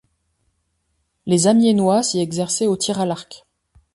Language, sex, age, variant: French, female, 40-49, Français de métropole